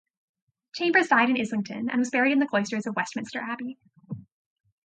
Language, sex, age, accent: English, female, 19-29, United States English